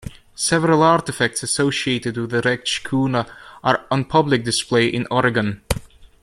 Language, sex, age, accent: English, male, 19-29, Scottish English